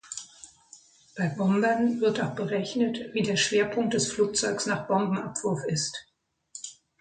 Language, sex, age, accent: German, female, 60-69, Deutschland Deutsch